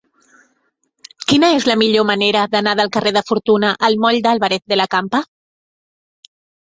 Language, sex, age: Catalan, female, 30-39